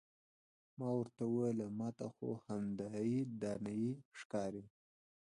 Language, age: Pashto, 19-29